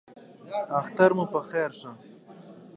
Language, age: Pashto, 19-29